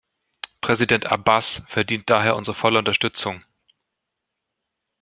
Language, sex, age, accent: German, male, 40-49, Deutschland Deutsch